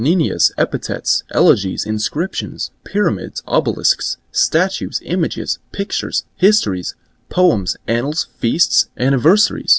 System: none